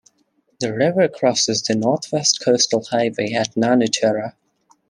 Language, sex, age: English, male, 19-29